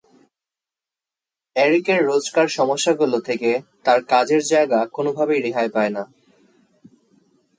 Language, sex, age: Bengali, male, 19-29